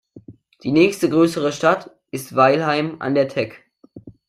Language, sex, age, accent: German, male, under 19, Deutschland Deutsch